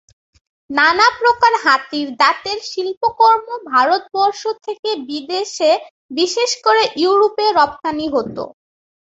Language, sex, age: Bengali, female, under 19